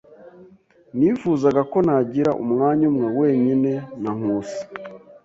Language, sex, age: Kinyarwanda, male, 19-29